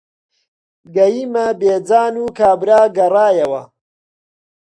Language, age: Central Kurdish, 30-39